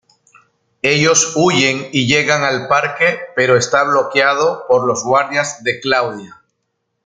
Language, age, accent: Spanish, 40-49, Andino-Pacífico: Colombia, Perú, Ecuador, oeste de Bolivia y Venezuela andina